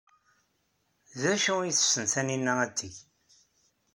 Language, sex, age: Kabyle, male, 60-69